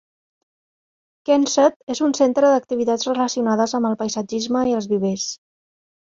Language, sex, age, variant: Catalan, female, 40-49, Central